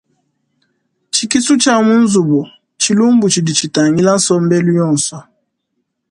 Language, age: Luba-Lulua, 30-39